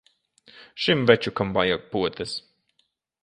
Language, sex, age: Latvian, male, 19-29